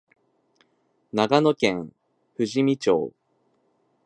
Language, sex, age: Japanese, male, 19-29